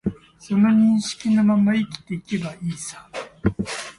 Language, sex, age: Japanese, male, 30-39